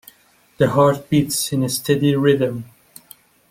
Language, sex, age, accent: English, male, 19-29, United States English